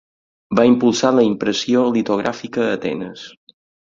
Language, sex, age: Catalan, male, 50-59